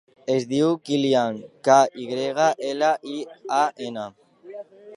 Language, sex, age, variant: Catalan, male, under 19, Alacantí